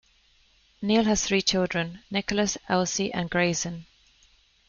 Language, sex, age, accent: English, female, 30-39, England English